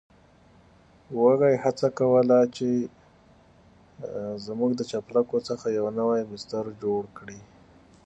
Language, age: Pashto, 19-29